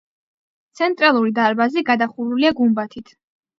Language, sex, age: Georgian, female, under 19